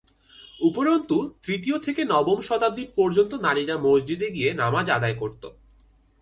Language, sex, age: Bengali, male, 19-29